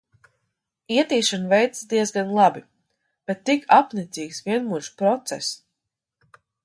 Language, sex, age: Latvian, female, 30-39